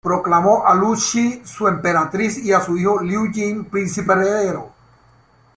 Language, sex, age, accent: Spanish, male, 60-69, Caribe: Cuba, Venezuela, Puerto Rico, República Dominicana, Panamá, Colombia caribeña, México caribeño, Costa del golfo de México